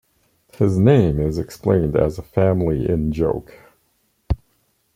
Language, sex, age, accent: English, male, 60-69, Canadian English